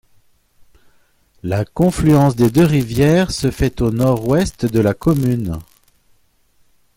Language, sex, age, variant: French, male, 40-49, Français de métropole